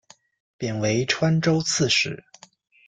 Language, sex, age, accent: Chinese, male, 40-49, 出生地：上海市